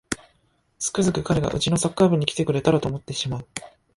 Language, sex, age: Japanese, male, 19-29